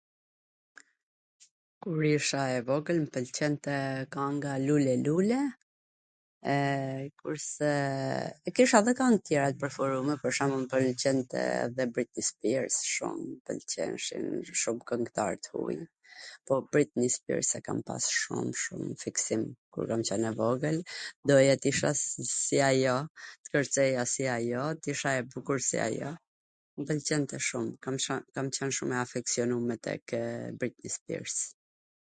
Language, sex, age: Gheg Albanian, female, 40-49